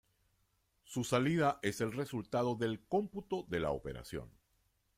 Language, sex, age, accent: Spanish, male, 60-69, Caribe: Cuba, Venezuela, Puerto Rico, República Dominicana, Panamá, Colombia caribeña, México caribeño, Costa del golfo de México